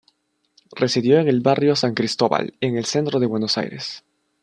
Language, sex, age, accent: Spanish, male, 19-29, Andino-Pacífico: Colombia, Perú, Ecuador, oeste de Bolivia y Venezuela andina